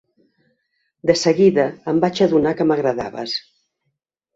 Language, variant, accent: Catalan, Central, central